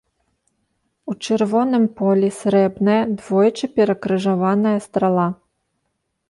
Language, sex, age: Belarusian, female, 30-39